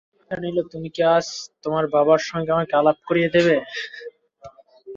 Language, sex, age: Bengali, male, 19-29